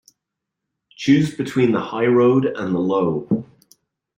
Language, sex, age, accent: English, male, 40-49, Irish English